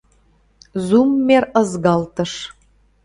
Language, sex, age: Mari, female, 40-49